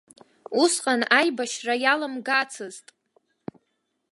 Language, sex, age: Abkhazian, female, under 19